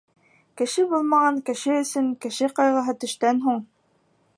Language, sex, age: Bashkir, female, 19-29